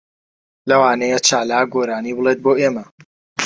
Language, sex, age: Central Kurdish, male, 19-29